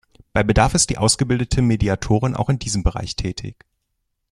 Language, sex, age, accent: German, male, 19-29, Deutschland Deutsch